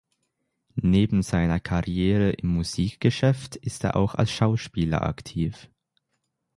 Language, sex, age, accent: German, male, 19-29, Deutschland Deutsch; Schweizerdeutsch